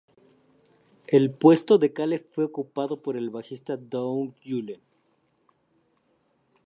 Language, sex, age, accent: Spanish, male, 19-29, México